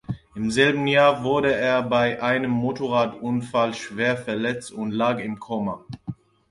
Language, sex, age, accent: German, male, 19-29, Deutschland Deutsch; Französisch Deutsch